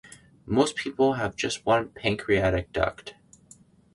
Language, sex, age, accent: English, male, under 19, Canadian English